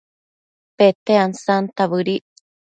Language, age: Matsés, 30-39